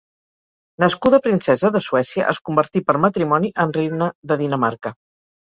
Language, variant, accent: Catalan, Central, central